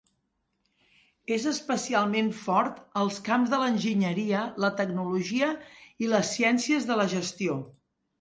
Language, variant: Catalan, Central